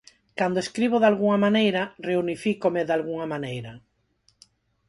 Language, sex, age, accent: Galician, female, 50-59, Neofalante